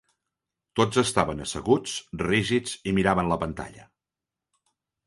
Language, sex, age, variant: Catalan, male, 40-49, Central